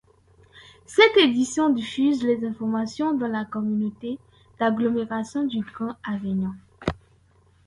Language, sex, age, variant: French, female, 19-29, Français de métropole